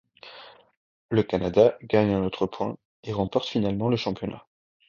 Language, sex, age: French, male, 19-29